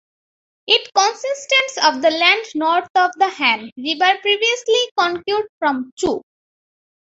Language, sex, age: English, female, under 19